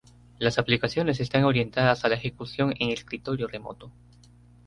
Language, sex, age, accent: Spanish, male, 19-29, Andino-Pacífico: Colombia, Perú, Ecuador, oeste de Bolivia y Venezuela andina